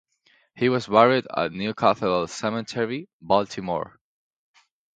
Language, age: English, 19-29